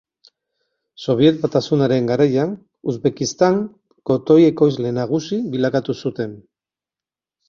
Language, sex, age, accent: Basque, male, 50-59, Mendebalekoa (Araba, Bizkaia, Gipuzkoako mendebaleko herri batzuk)